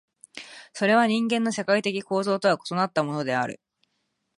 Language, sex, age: Japanese, female, 19-29